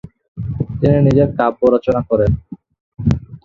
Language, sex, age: Bengali, male, 19-29